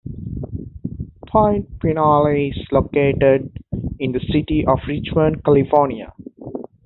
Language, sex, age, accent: English, male, 19-29, England English